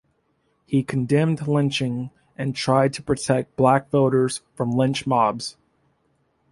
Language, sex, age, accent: English, male, 19-29, United States English